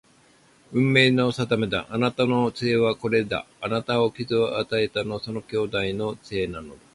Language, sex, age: Japanese, male, 70-79